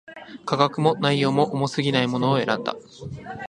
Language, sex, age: Japanese, male, 19-29